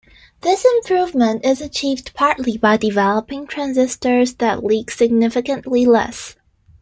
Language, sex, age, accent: English, female, 19-29, United States English